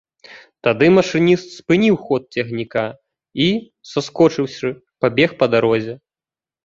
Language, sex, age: Belarusian, male, 30-39